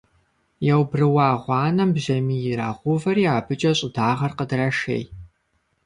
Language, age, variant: Kabardian, 19-29, Адыгэбзэ (Къэбэрдей, Кирил, Урысей)